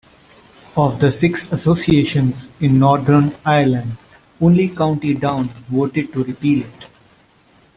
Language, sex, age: English, male, 30-39